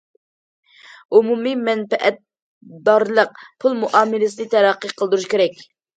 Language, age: Uyghur, 19-29